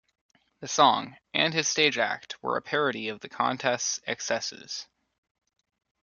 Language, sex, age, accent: English, male, under 19, United States English